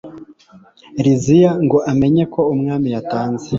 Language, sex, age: Kinyarwanda, male, 19-29